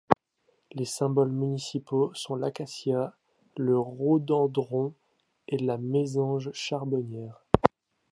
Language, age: French, 19-29